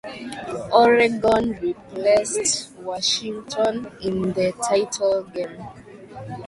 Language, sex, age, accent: English, female, 19-29, United States English